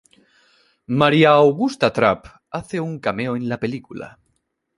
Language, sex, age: Spanish, male, 19-29